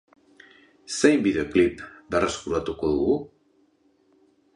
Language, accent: Basque, Mendebalekoa (Araba, Bizkaia, Gipuzkoako mendebaleko herri batzuk)